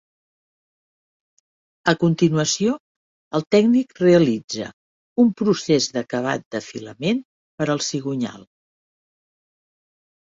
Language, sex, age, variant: Catalan, female, 60-69, Central